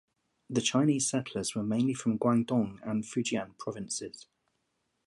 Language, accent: English, England English